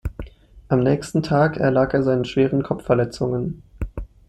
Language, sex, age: German, male, 19-29